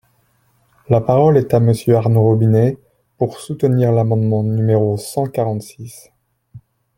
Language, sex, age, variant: French, male, 30-39, Français de métropole